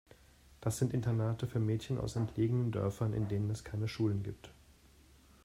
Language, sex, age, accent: German, male, 30-39, Deutschland Deutsch